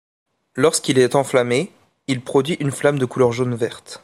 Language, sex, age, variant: French, male, 19-29, Français de métropole